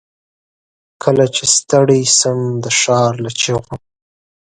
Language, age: Pashto, 19-29